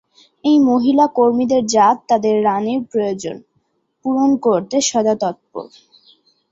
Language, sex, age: Bengali, female, under 19